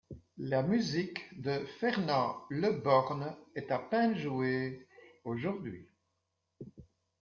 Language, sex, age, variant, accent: French, female, 60-69, Français d'Europe, Français de Belgique